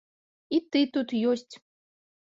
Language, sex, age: Belarusian, female, 30-39